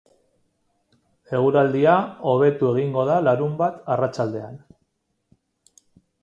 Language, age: Basque, 90+